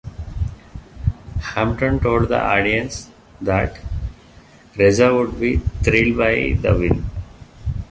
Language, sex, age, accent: English, male, 50-59, India and South Asia (India, Pakistan, Sri Lanka)